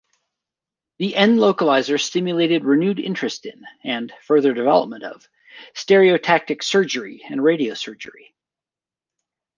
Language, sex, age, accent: English, male, 40-49, United States English